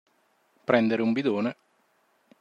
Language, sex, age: Italian, male, 40-49